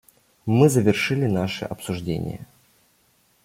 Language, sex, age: Russian, male, 19-29